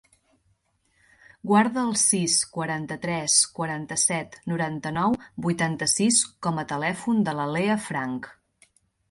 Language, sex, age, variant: Catalan, female, 30-39, Central